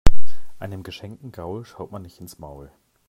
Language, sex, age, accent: German, male, 40-49, Deutschland Deutsch